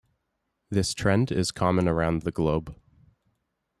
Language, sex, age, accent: English, male, 19-29, Canadian English